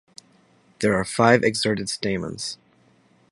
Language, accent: English, United States English